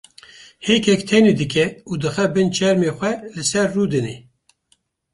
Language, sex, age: Kurdish, male, 50-59